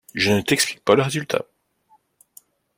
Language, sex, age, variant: French, male, 40-49, Français de métropole